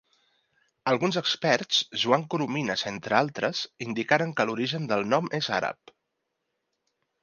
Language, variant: Catalan, Central